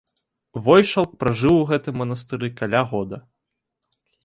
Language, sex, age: Belarusian, male, 19-29